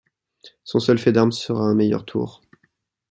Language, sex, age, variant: French, male, 19-29, Français de métropole